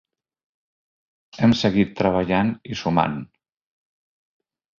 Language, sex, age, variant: Catalan, male, 60-69, Central